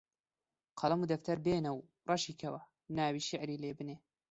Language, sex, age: Central Kurdish, male, 19-29